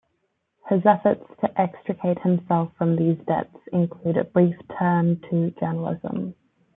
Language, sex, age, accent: English, female, 19-29, Australian English